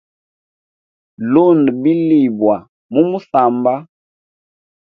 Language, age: Hemba, 19-29